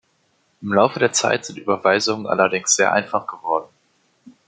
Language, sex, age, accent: German, male, under 19, Deutschland Deutsch